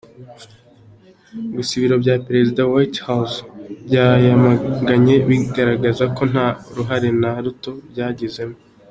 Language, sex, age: Kinyarwanda, male, 19-29